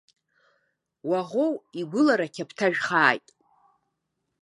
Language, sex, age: Abkhazian, female, 50-59